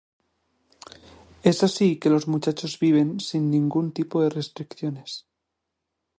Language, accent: Spanish, España: Centro-Sur peninsular (Madrid, Toledo, Castilla-La Mancha)